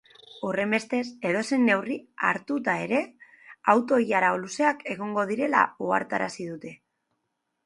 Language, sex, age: Basque, female, 19-29